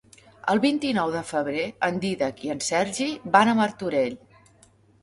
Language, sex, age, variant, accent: Catalan, female, 40-49, Central, central